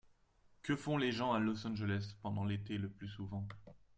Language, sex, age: French, male, 40-49